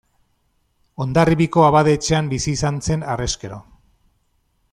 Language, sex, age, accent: Basque, male, 40-49, Mendebalekoa (Araba, Bizkaia, Gipuzkoako mendebaleko herri batzuk)